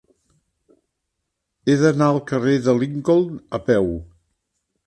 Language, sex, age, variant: Catalan, male, 70-79, Central